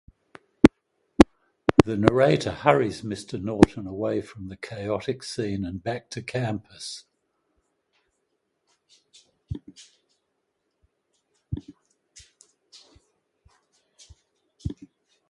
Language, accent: English, Australian English